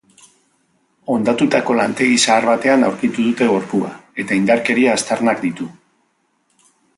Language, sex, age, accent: Basque, male, 50-59, Mendebalekoa (Araba, Bizkaia, Gipuzkoako mendebaleko herri batzuk)